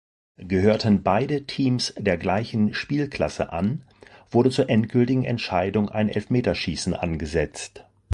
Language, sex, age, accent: German, male, 50-59, Deutschland Deutsch